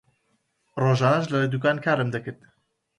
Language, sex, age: Central Kurdish, male, 19-29